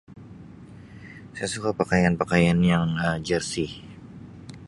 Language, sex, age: Sabah Malay, male, 19-29